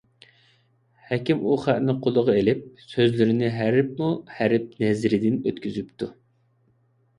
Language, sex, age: Uyghur, male, 19-29